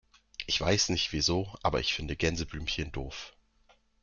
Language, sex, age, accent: German, male, 19-29, Deutschland Deutsch